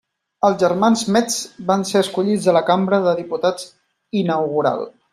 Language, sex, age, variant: Catalan, male, 30-39, Central